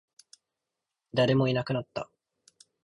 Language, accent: Japanese, 標準語